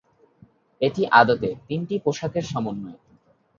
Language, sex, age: Bengali, male, 19-29